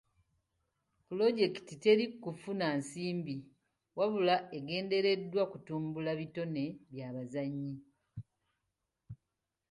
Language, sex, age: Ganda, female, 19-29